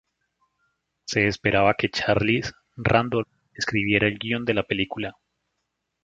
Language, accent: Spanish, América central